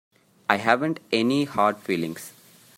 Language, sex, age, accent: English, male, 30-39, India and South Asia (India, Pakistan, Sri Lanka)